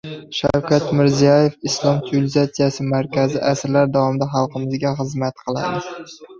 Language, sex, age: Uzbek, male, under 19